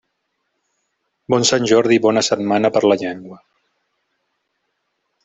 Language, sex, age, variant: Catalan, male, 40-49, Central